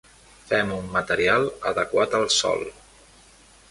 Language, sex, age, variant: Catalan, male, 19-29, Central